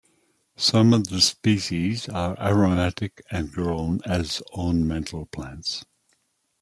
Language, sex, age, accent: English, male, 60-69, Australian English